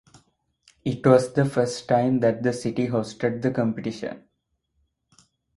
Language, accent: English, India and South Asia (India, Pakistan, Sri Lanka)